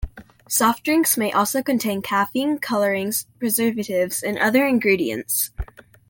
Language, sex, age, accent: English, male, under 19, United States English